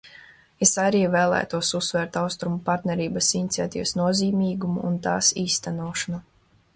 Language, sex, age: Latvian, female, 19-29